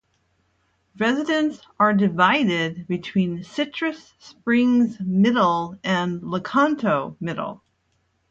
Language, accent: English, United States English